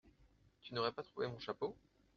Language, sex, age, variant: French, male, 30-39, Français de métropole